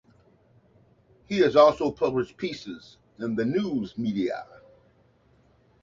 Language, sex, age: English, male, 60-69